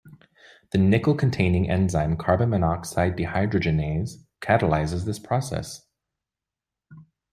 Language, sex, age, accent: English, male, 19-29, United States English